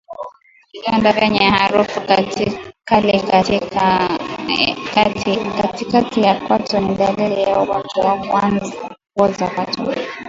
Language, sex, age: Swahili, female, 19-29